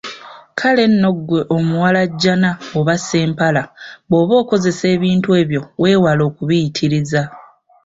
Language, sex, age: Ganda, female, 19-29